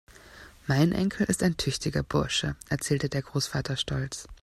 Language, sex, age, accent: German, female, 30-39, Österreichisches Deutsch